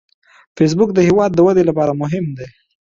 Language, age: Pashto, 19-29